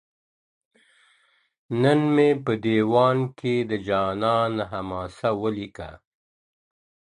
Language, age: Pashto, 50-59